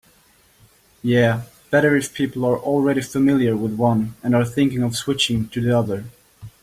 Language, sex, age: English, male, 30-39